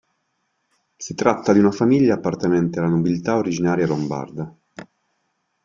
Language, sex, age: Italian, male, 40-49